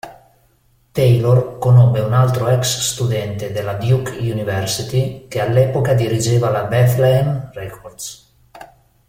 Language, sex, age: Italian, male, 40-49